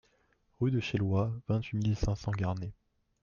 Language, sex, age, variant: French, male, 19-29, Français de métropole